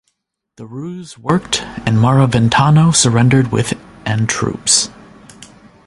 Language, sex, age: English, male, 19-29